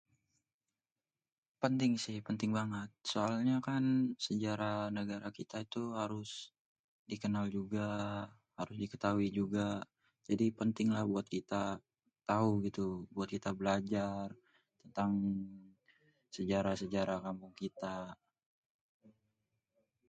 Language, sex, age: Betawi, male, 19-29